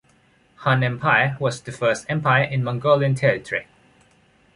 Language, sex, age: English, male, 19-29